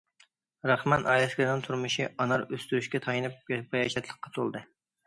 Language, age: Uyghur, 19-29